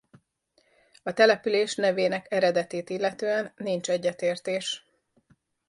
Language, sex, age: Hungarian, female, 40-49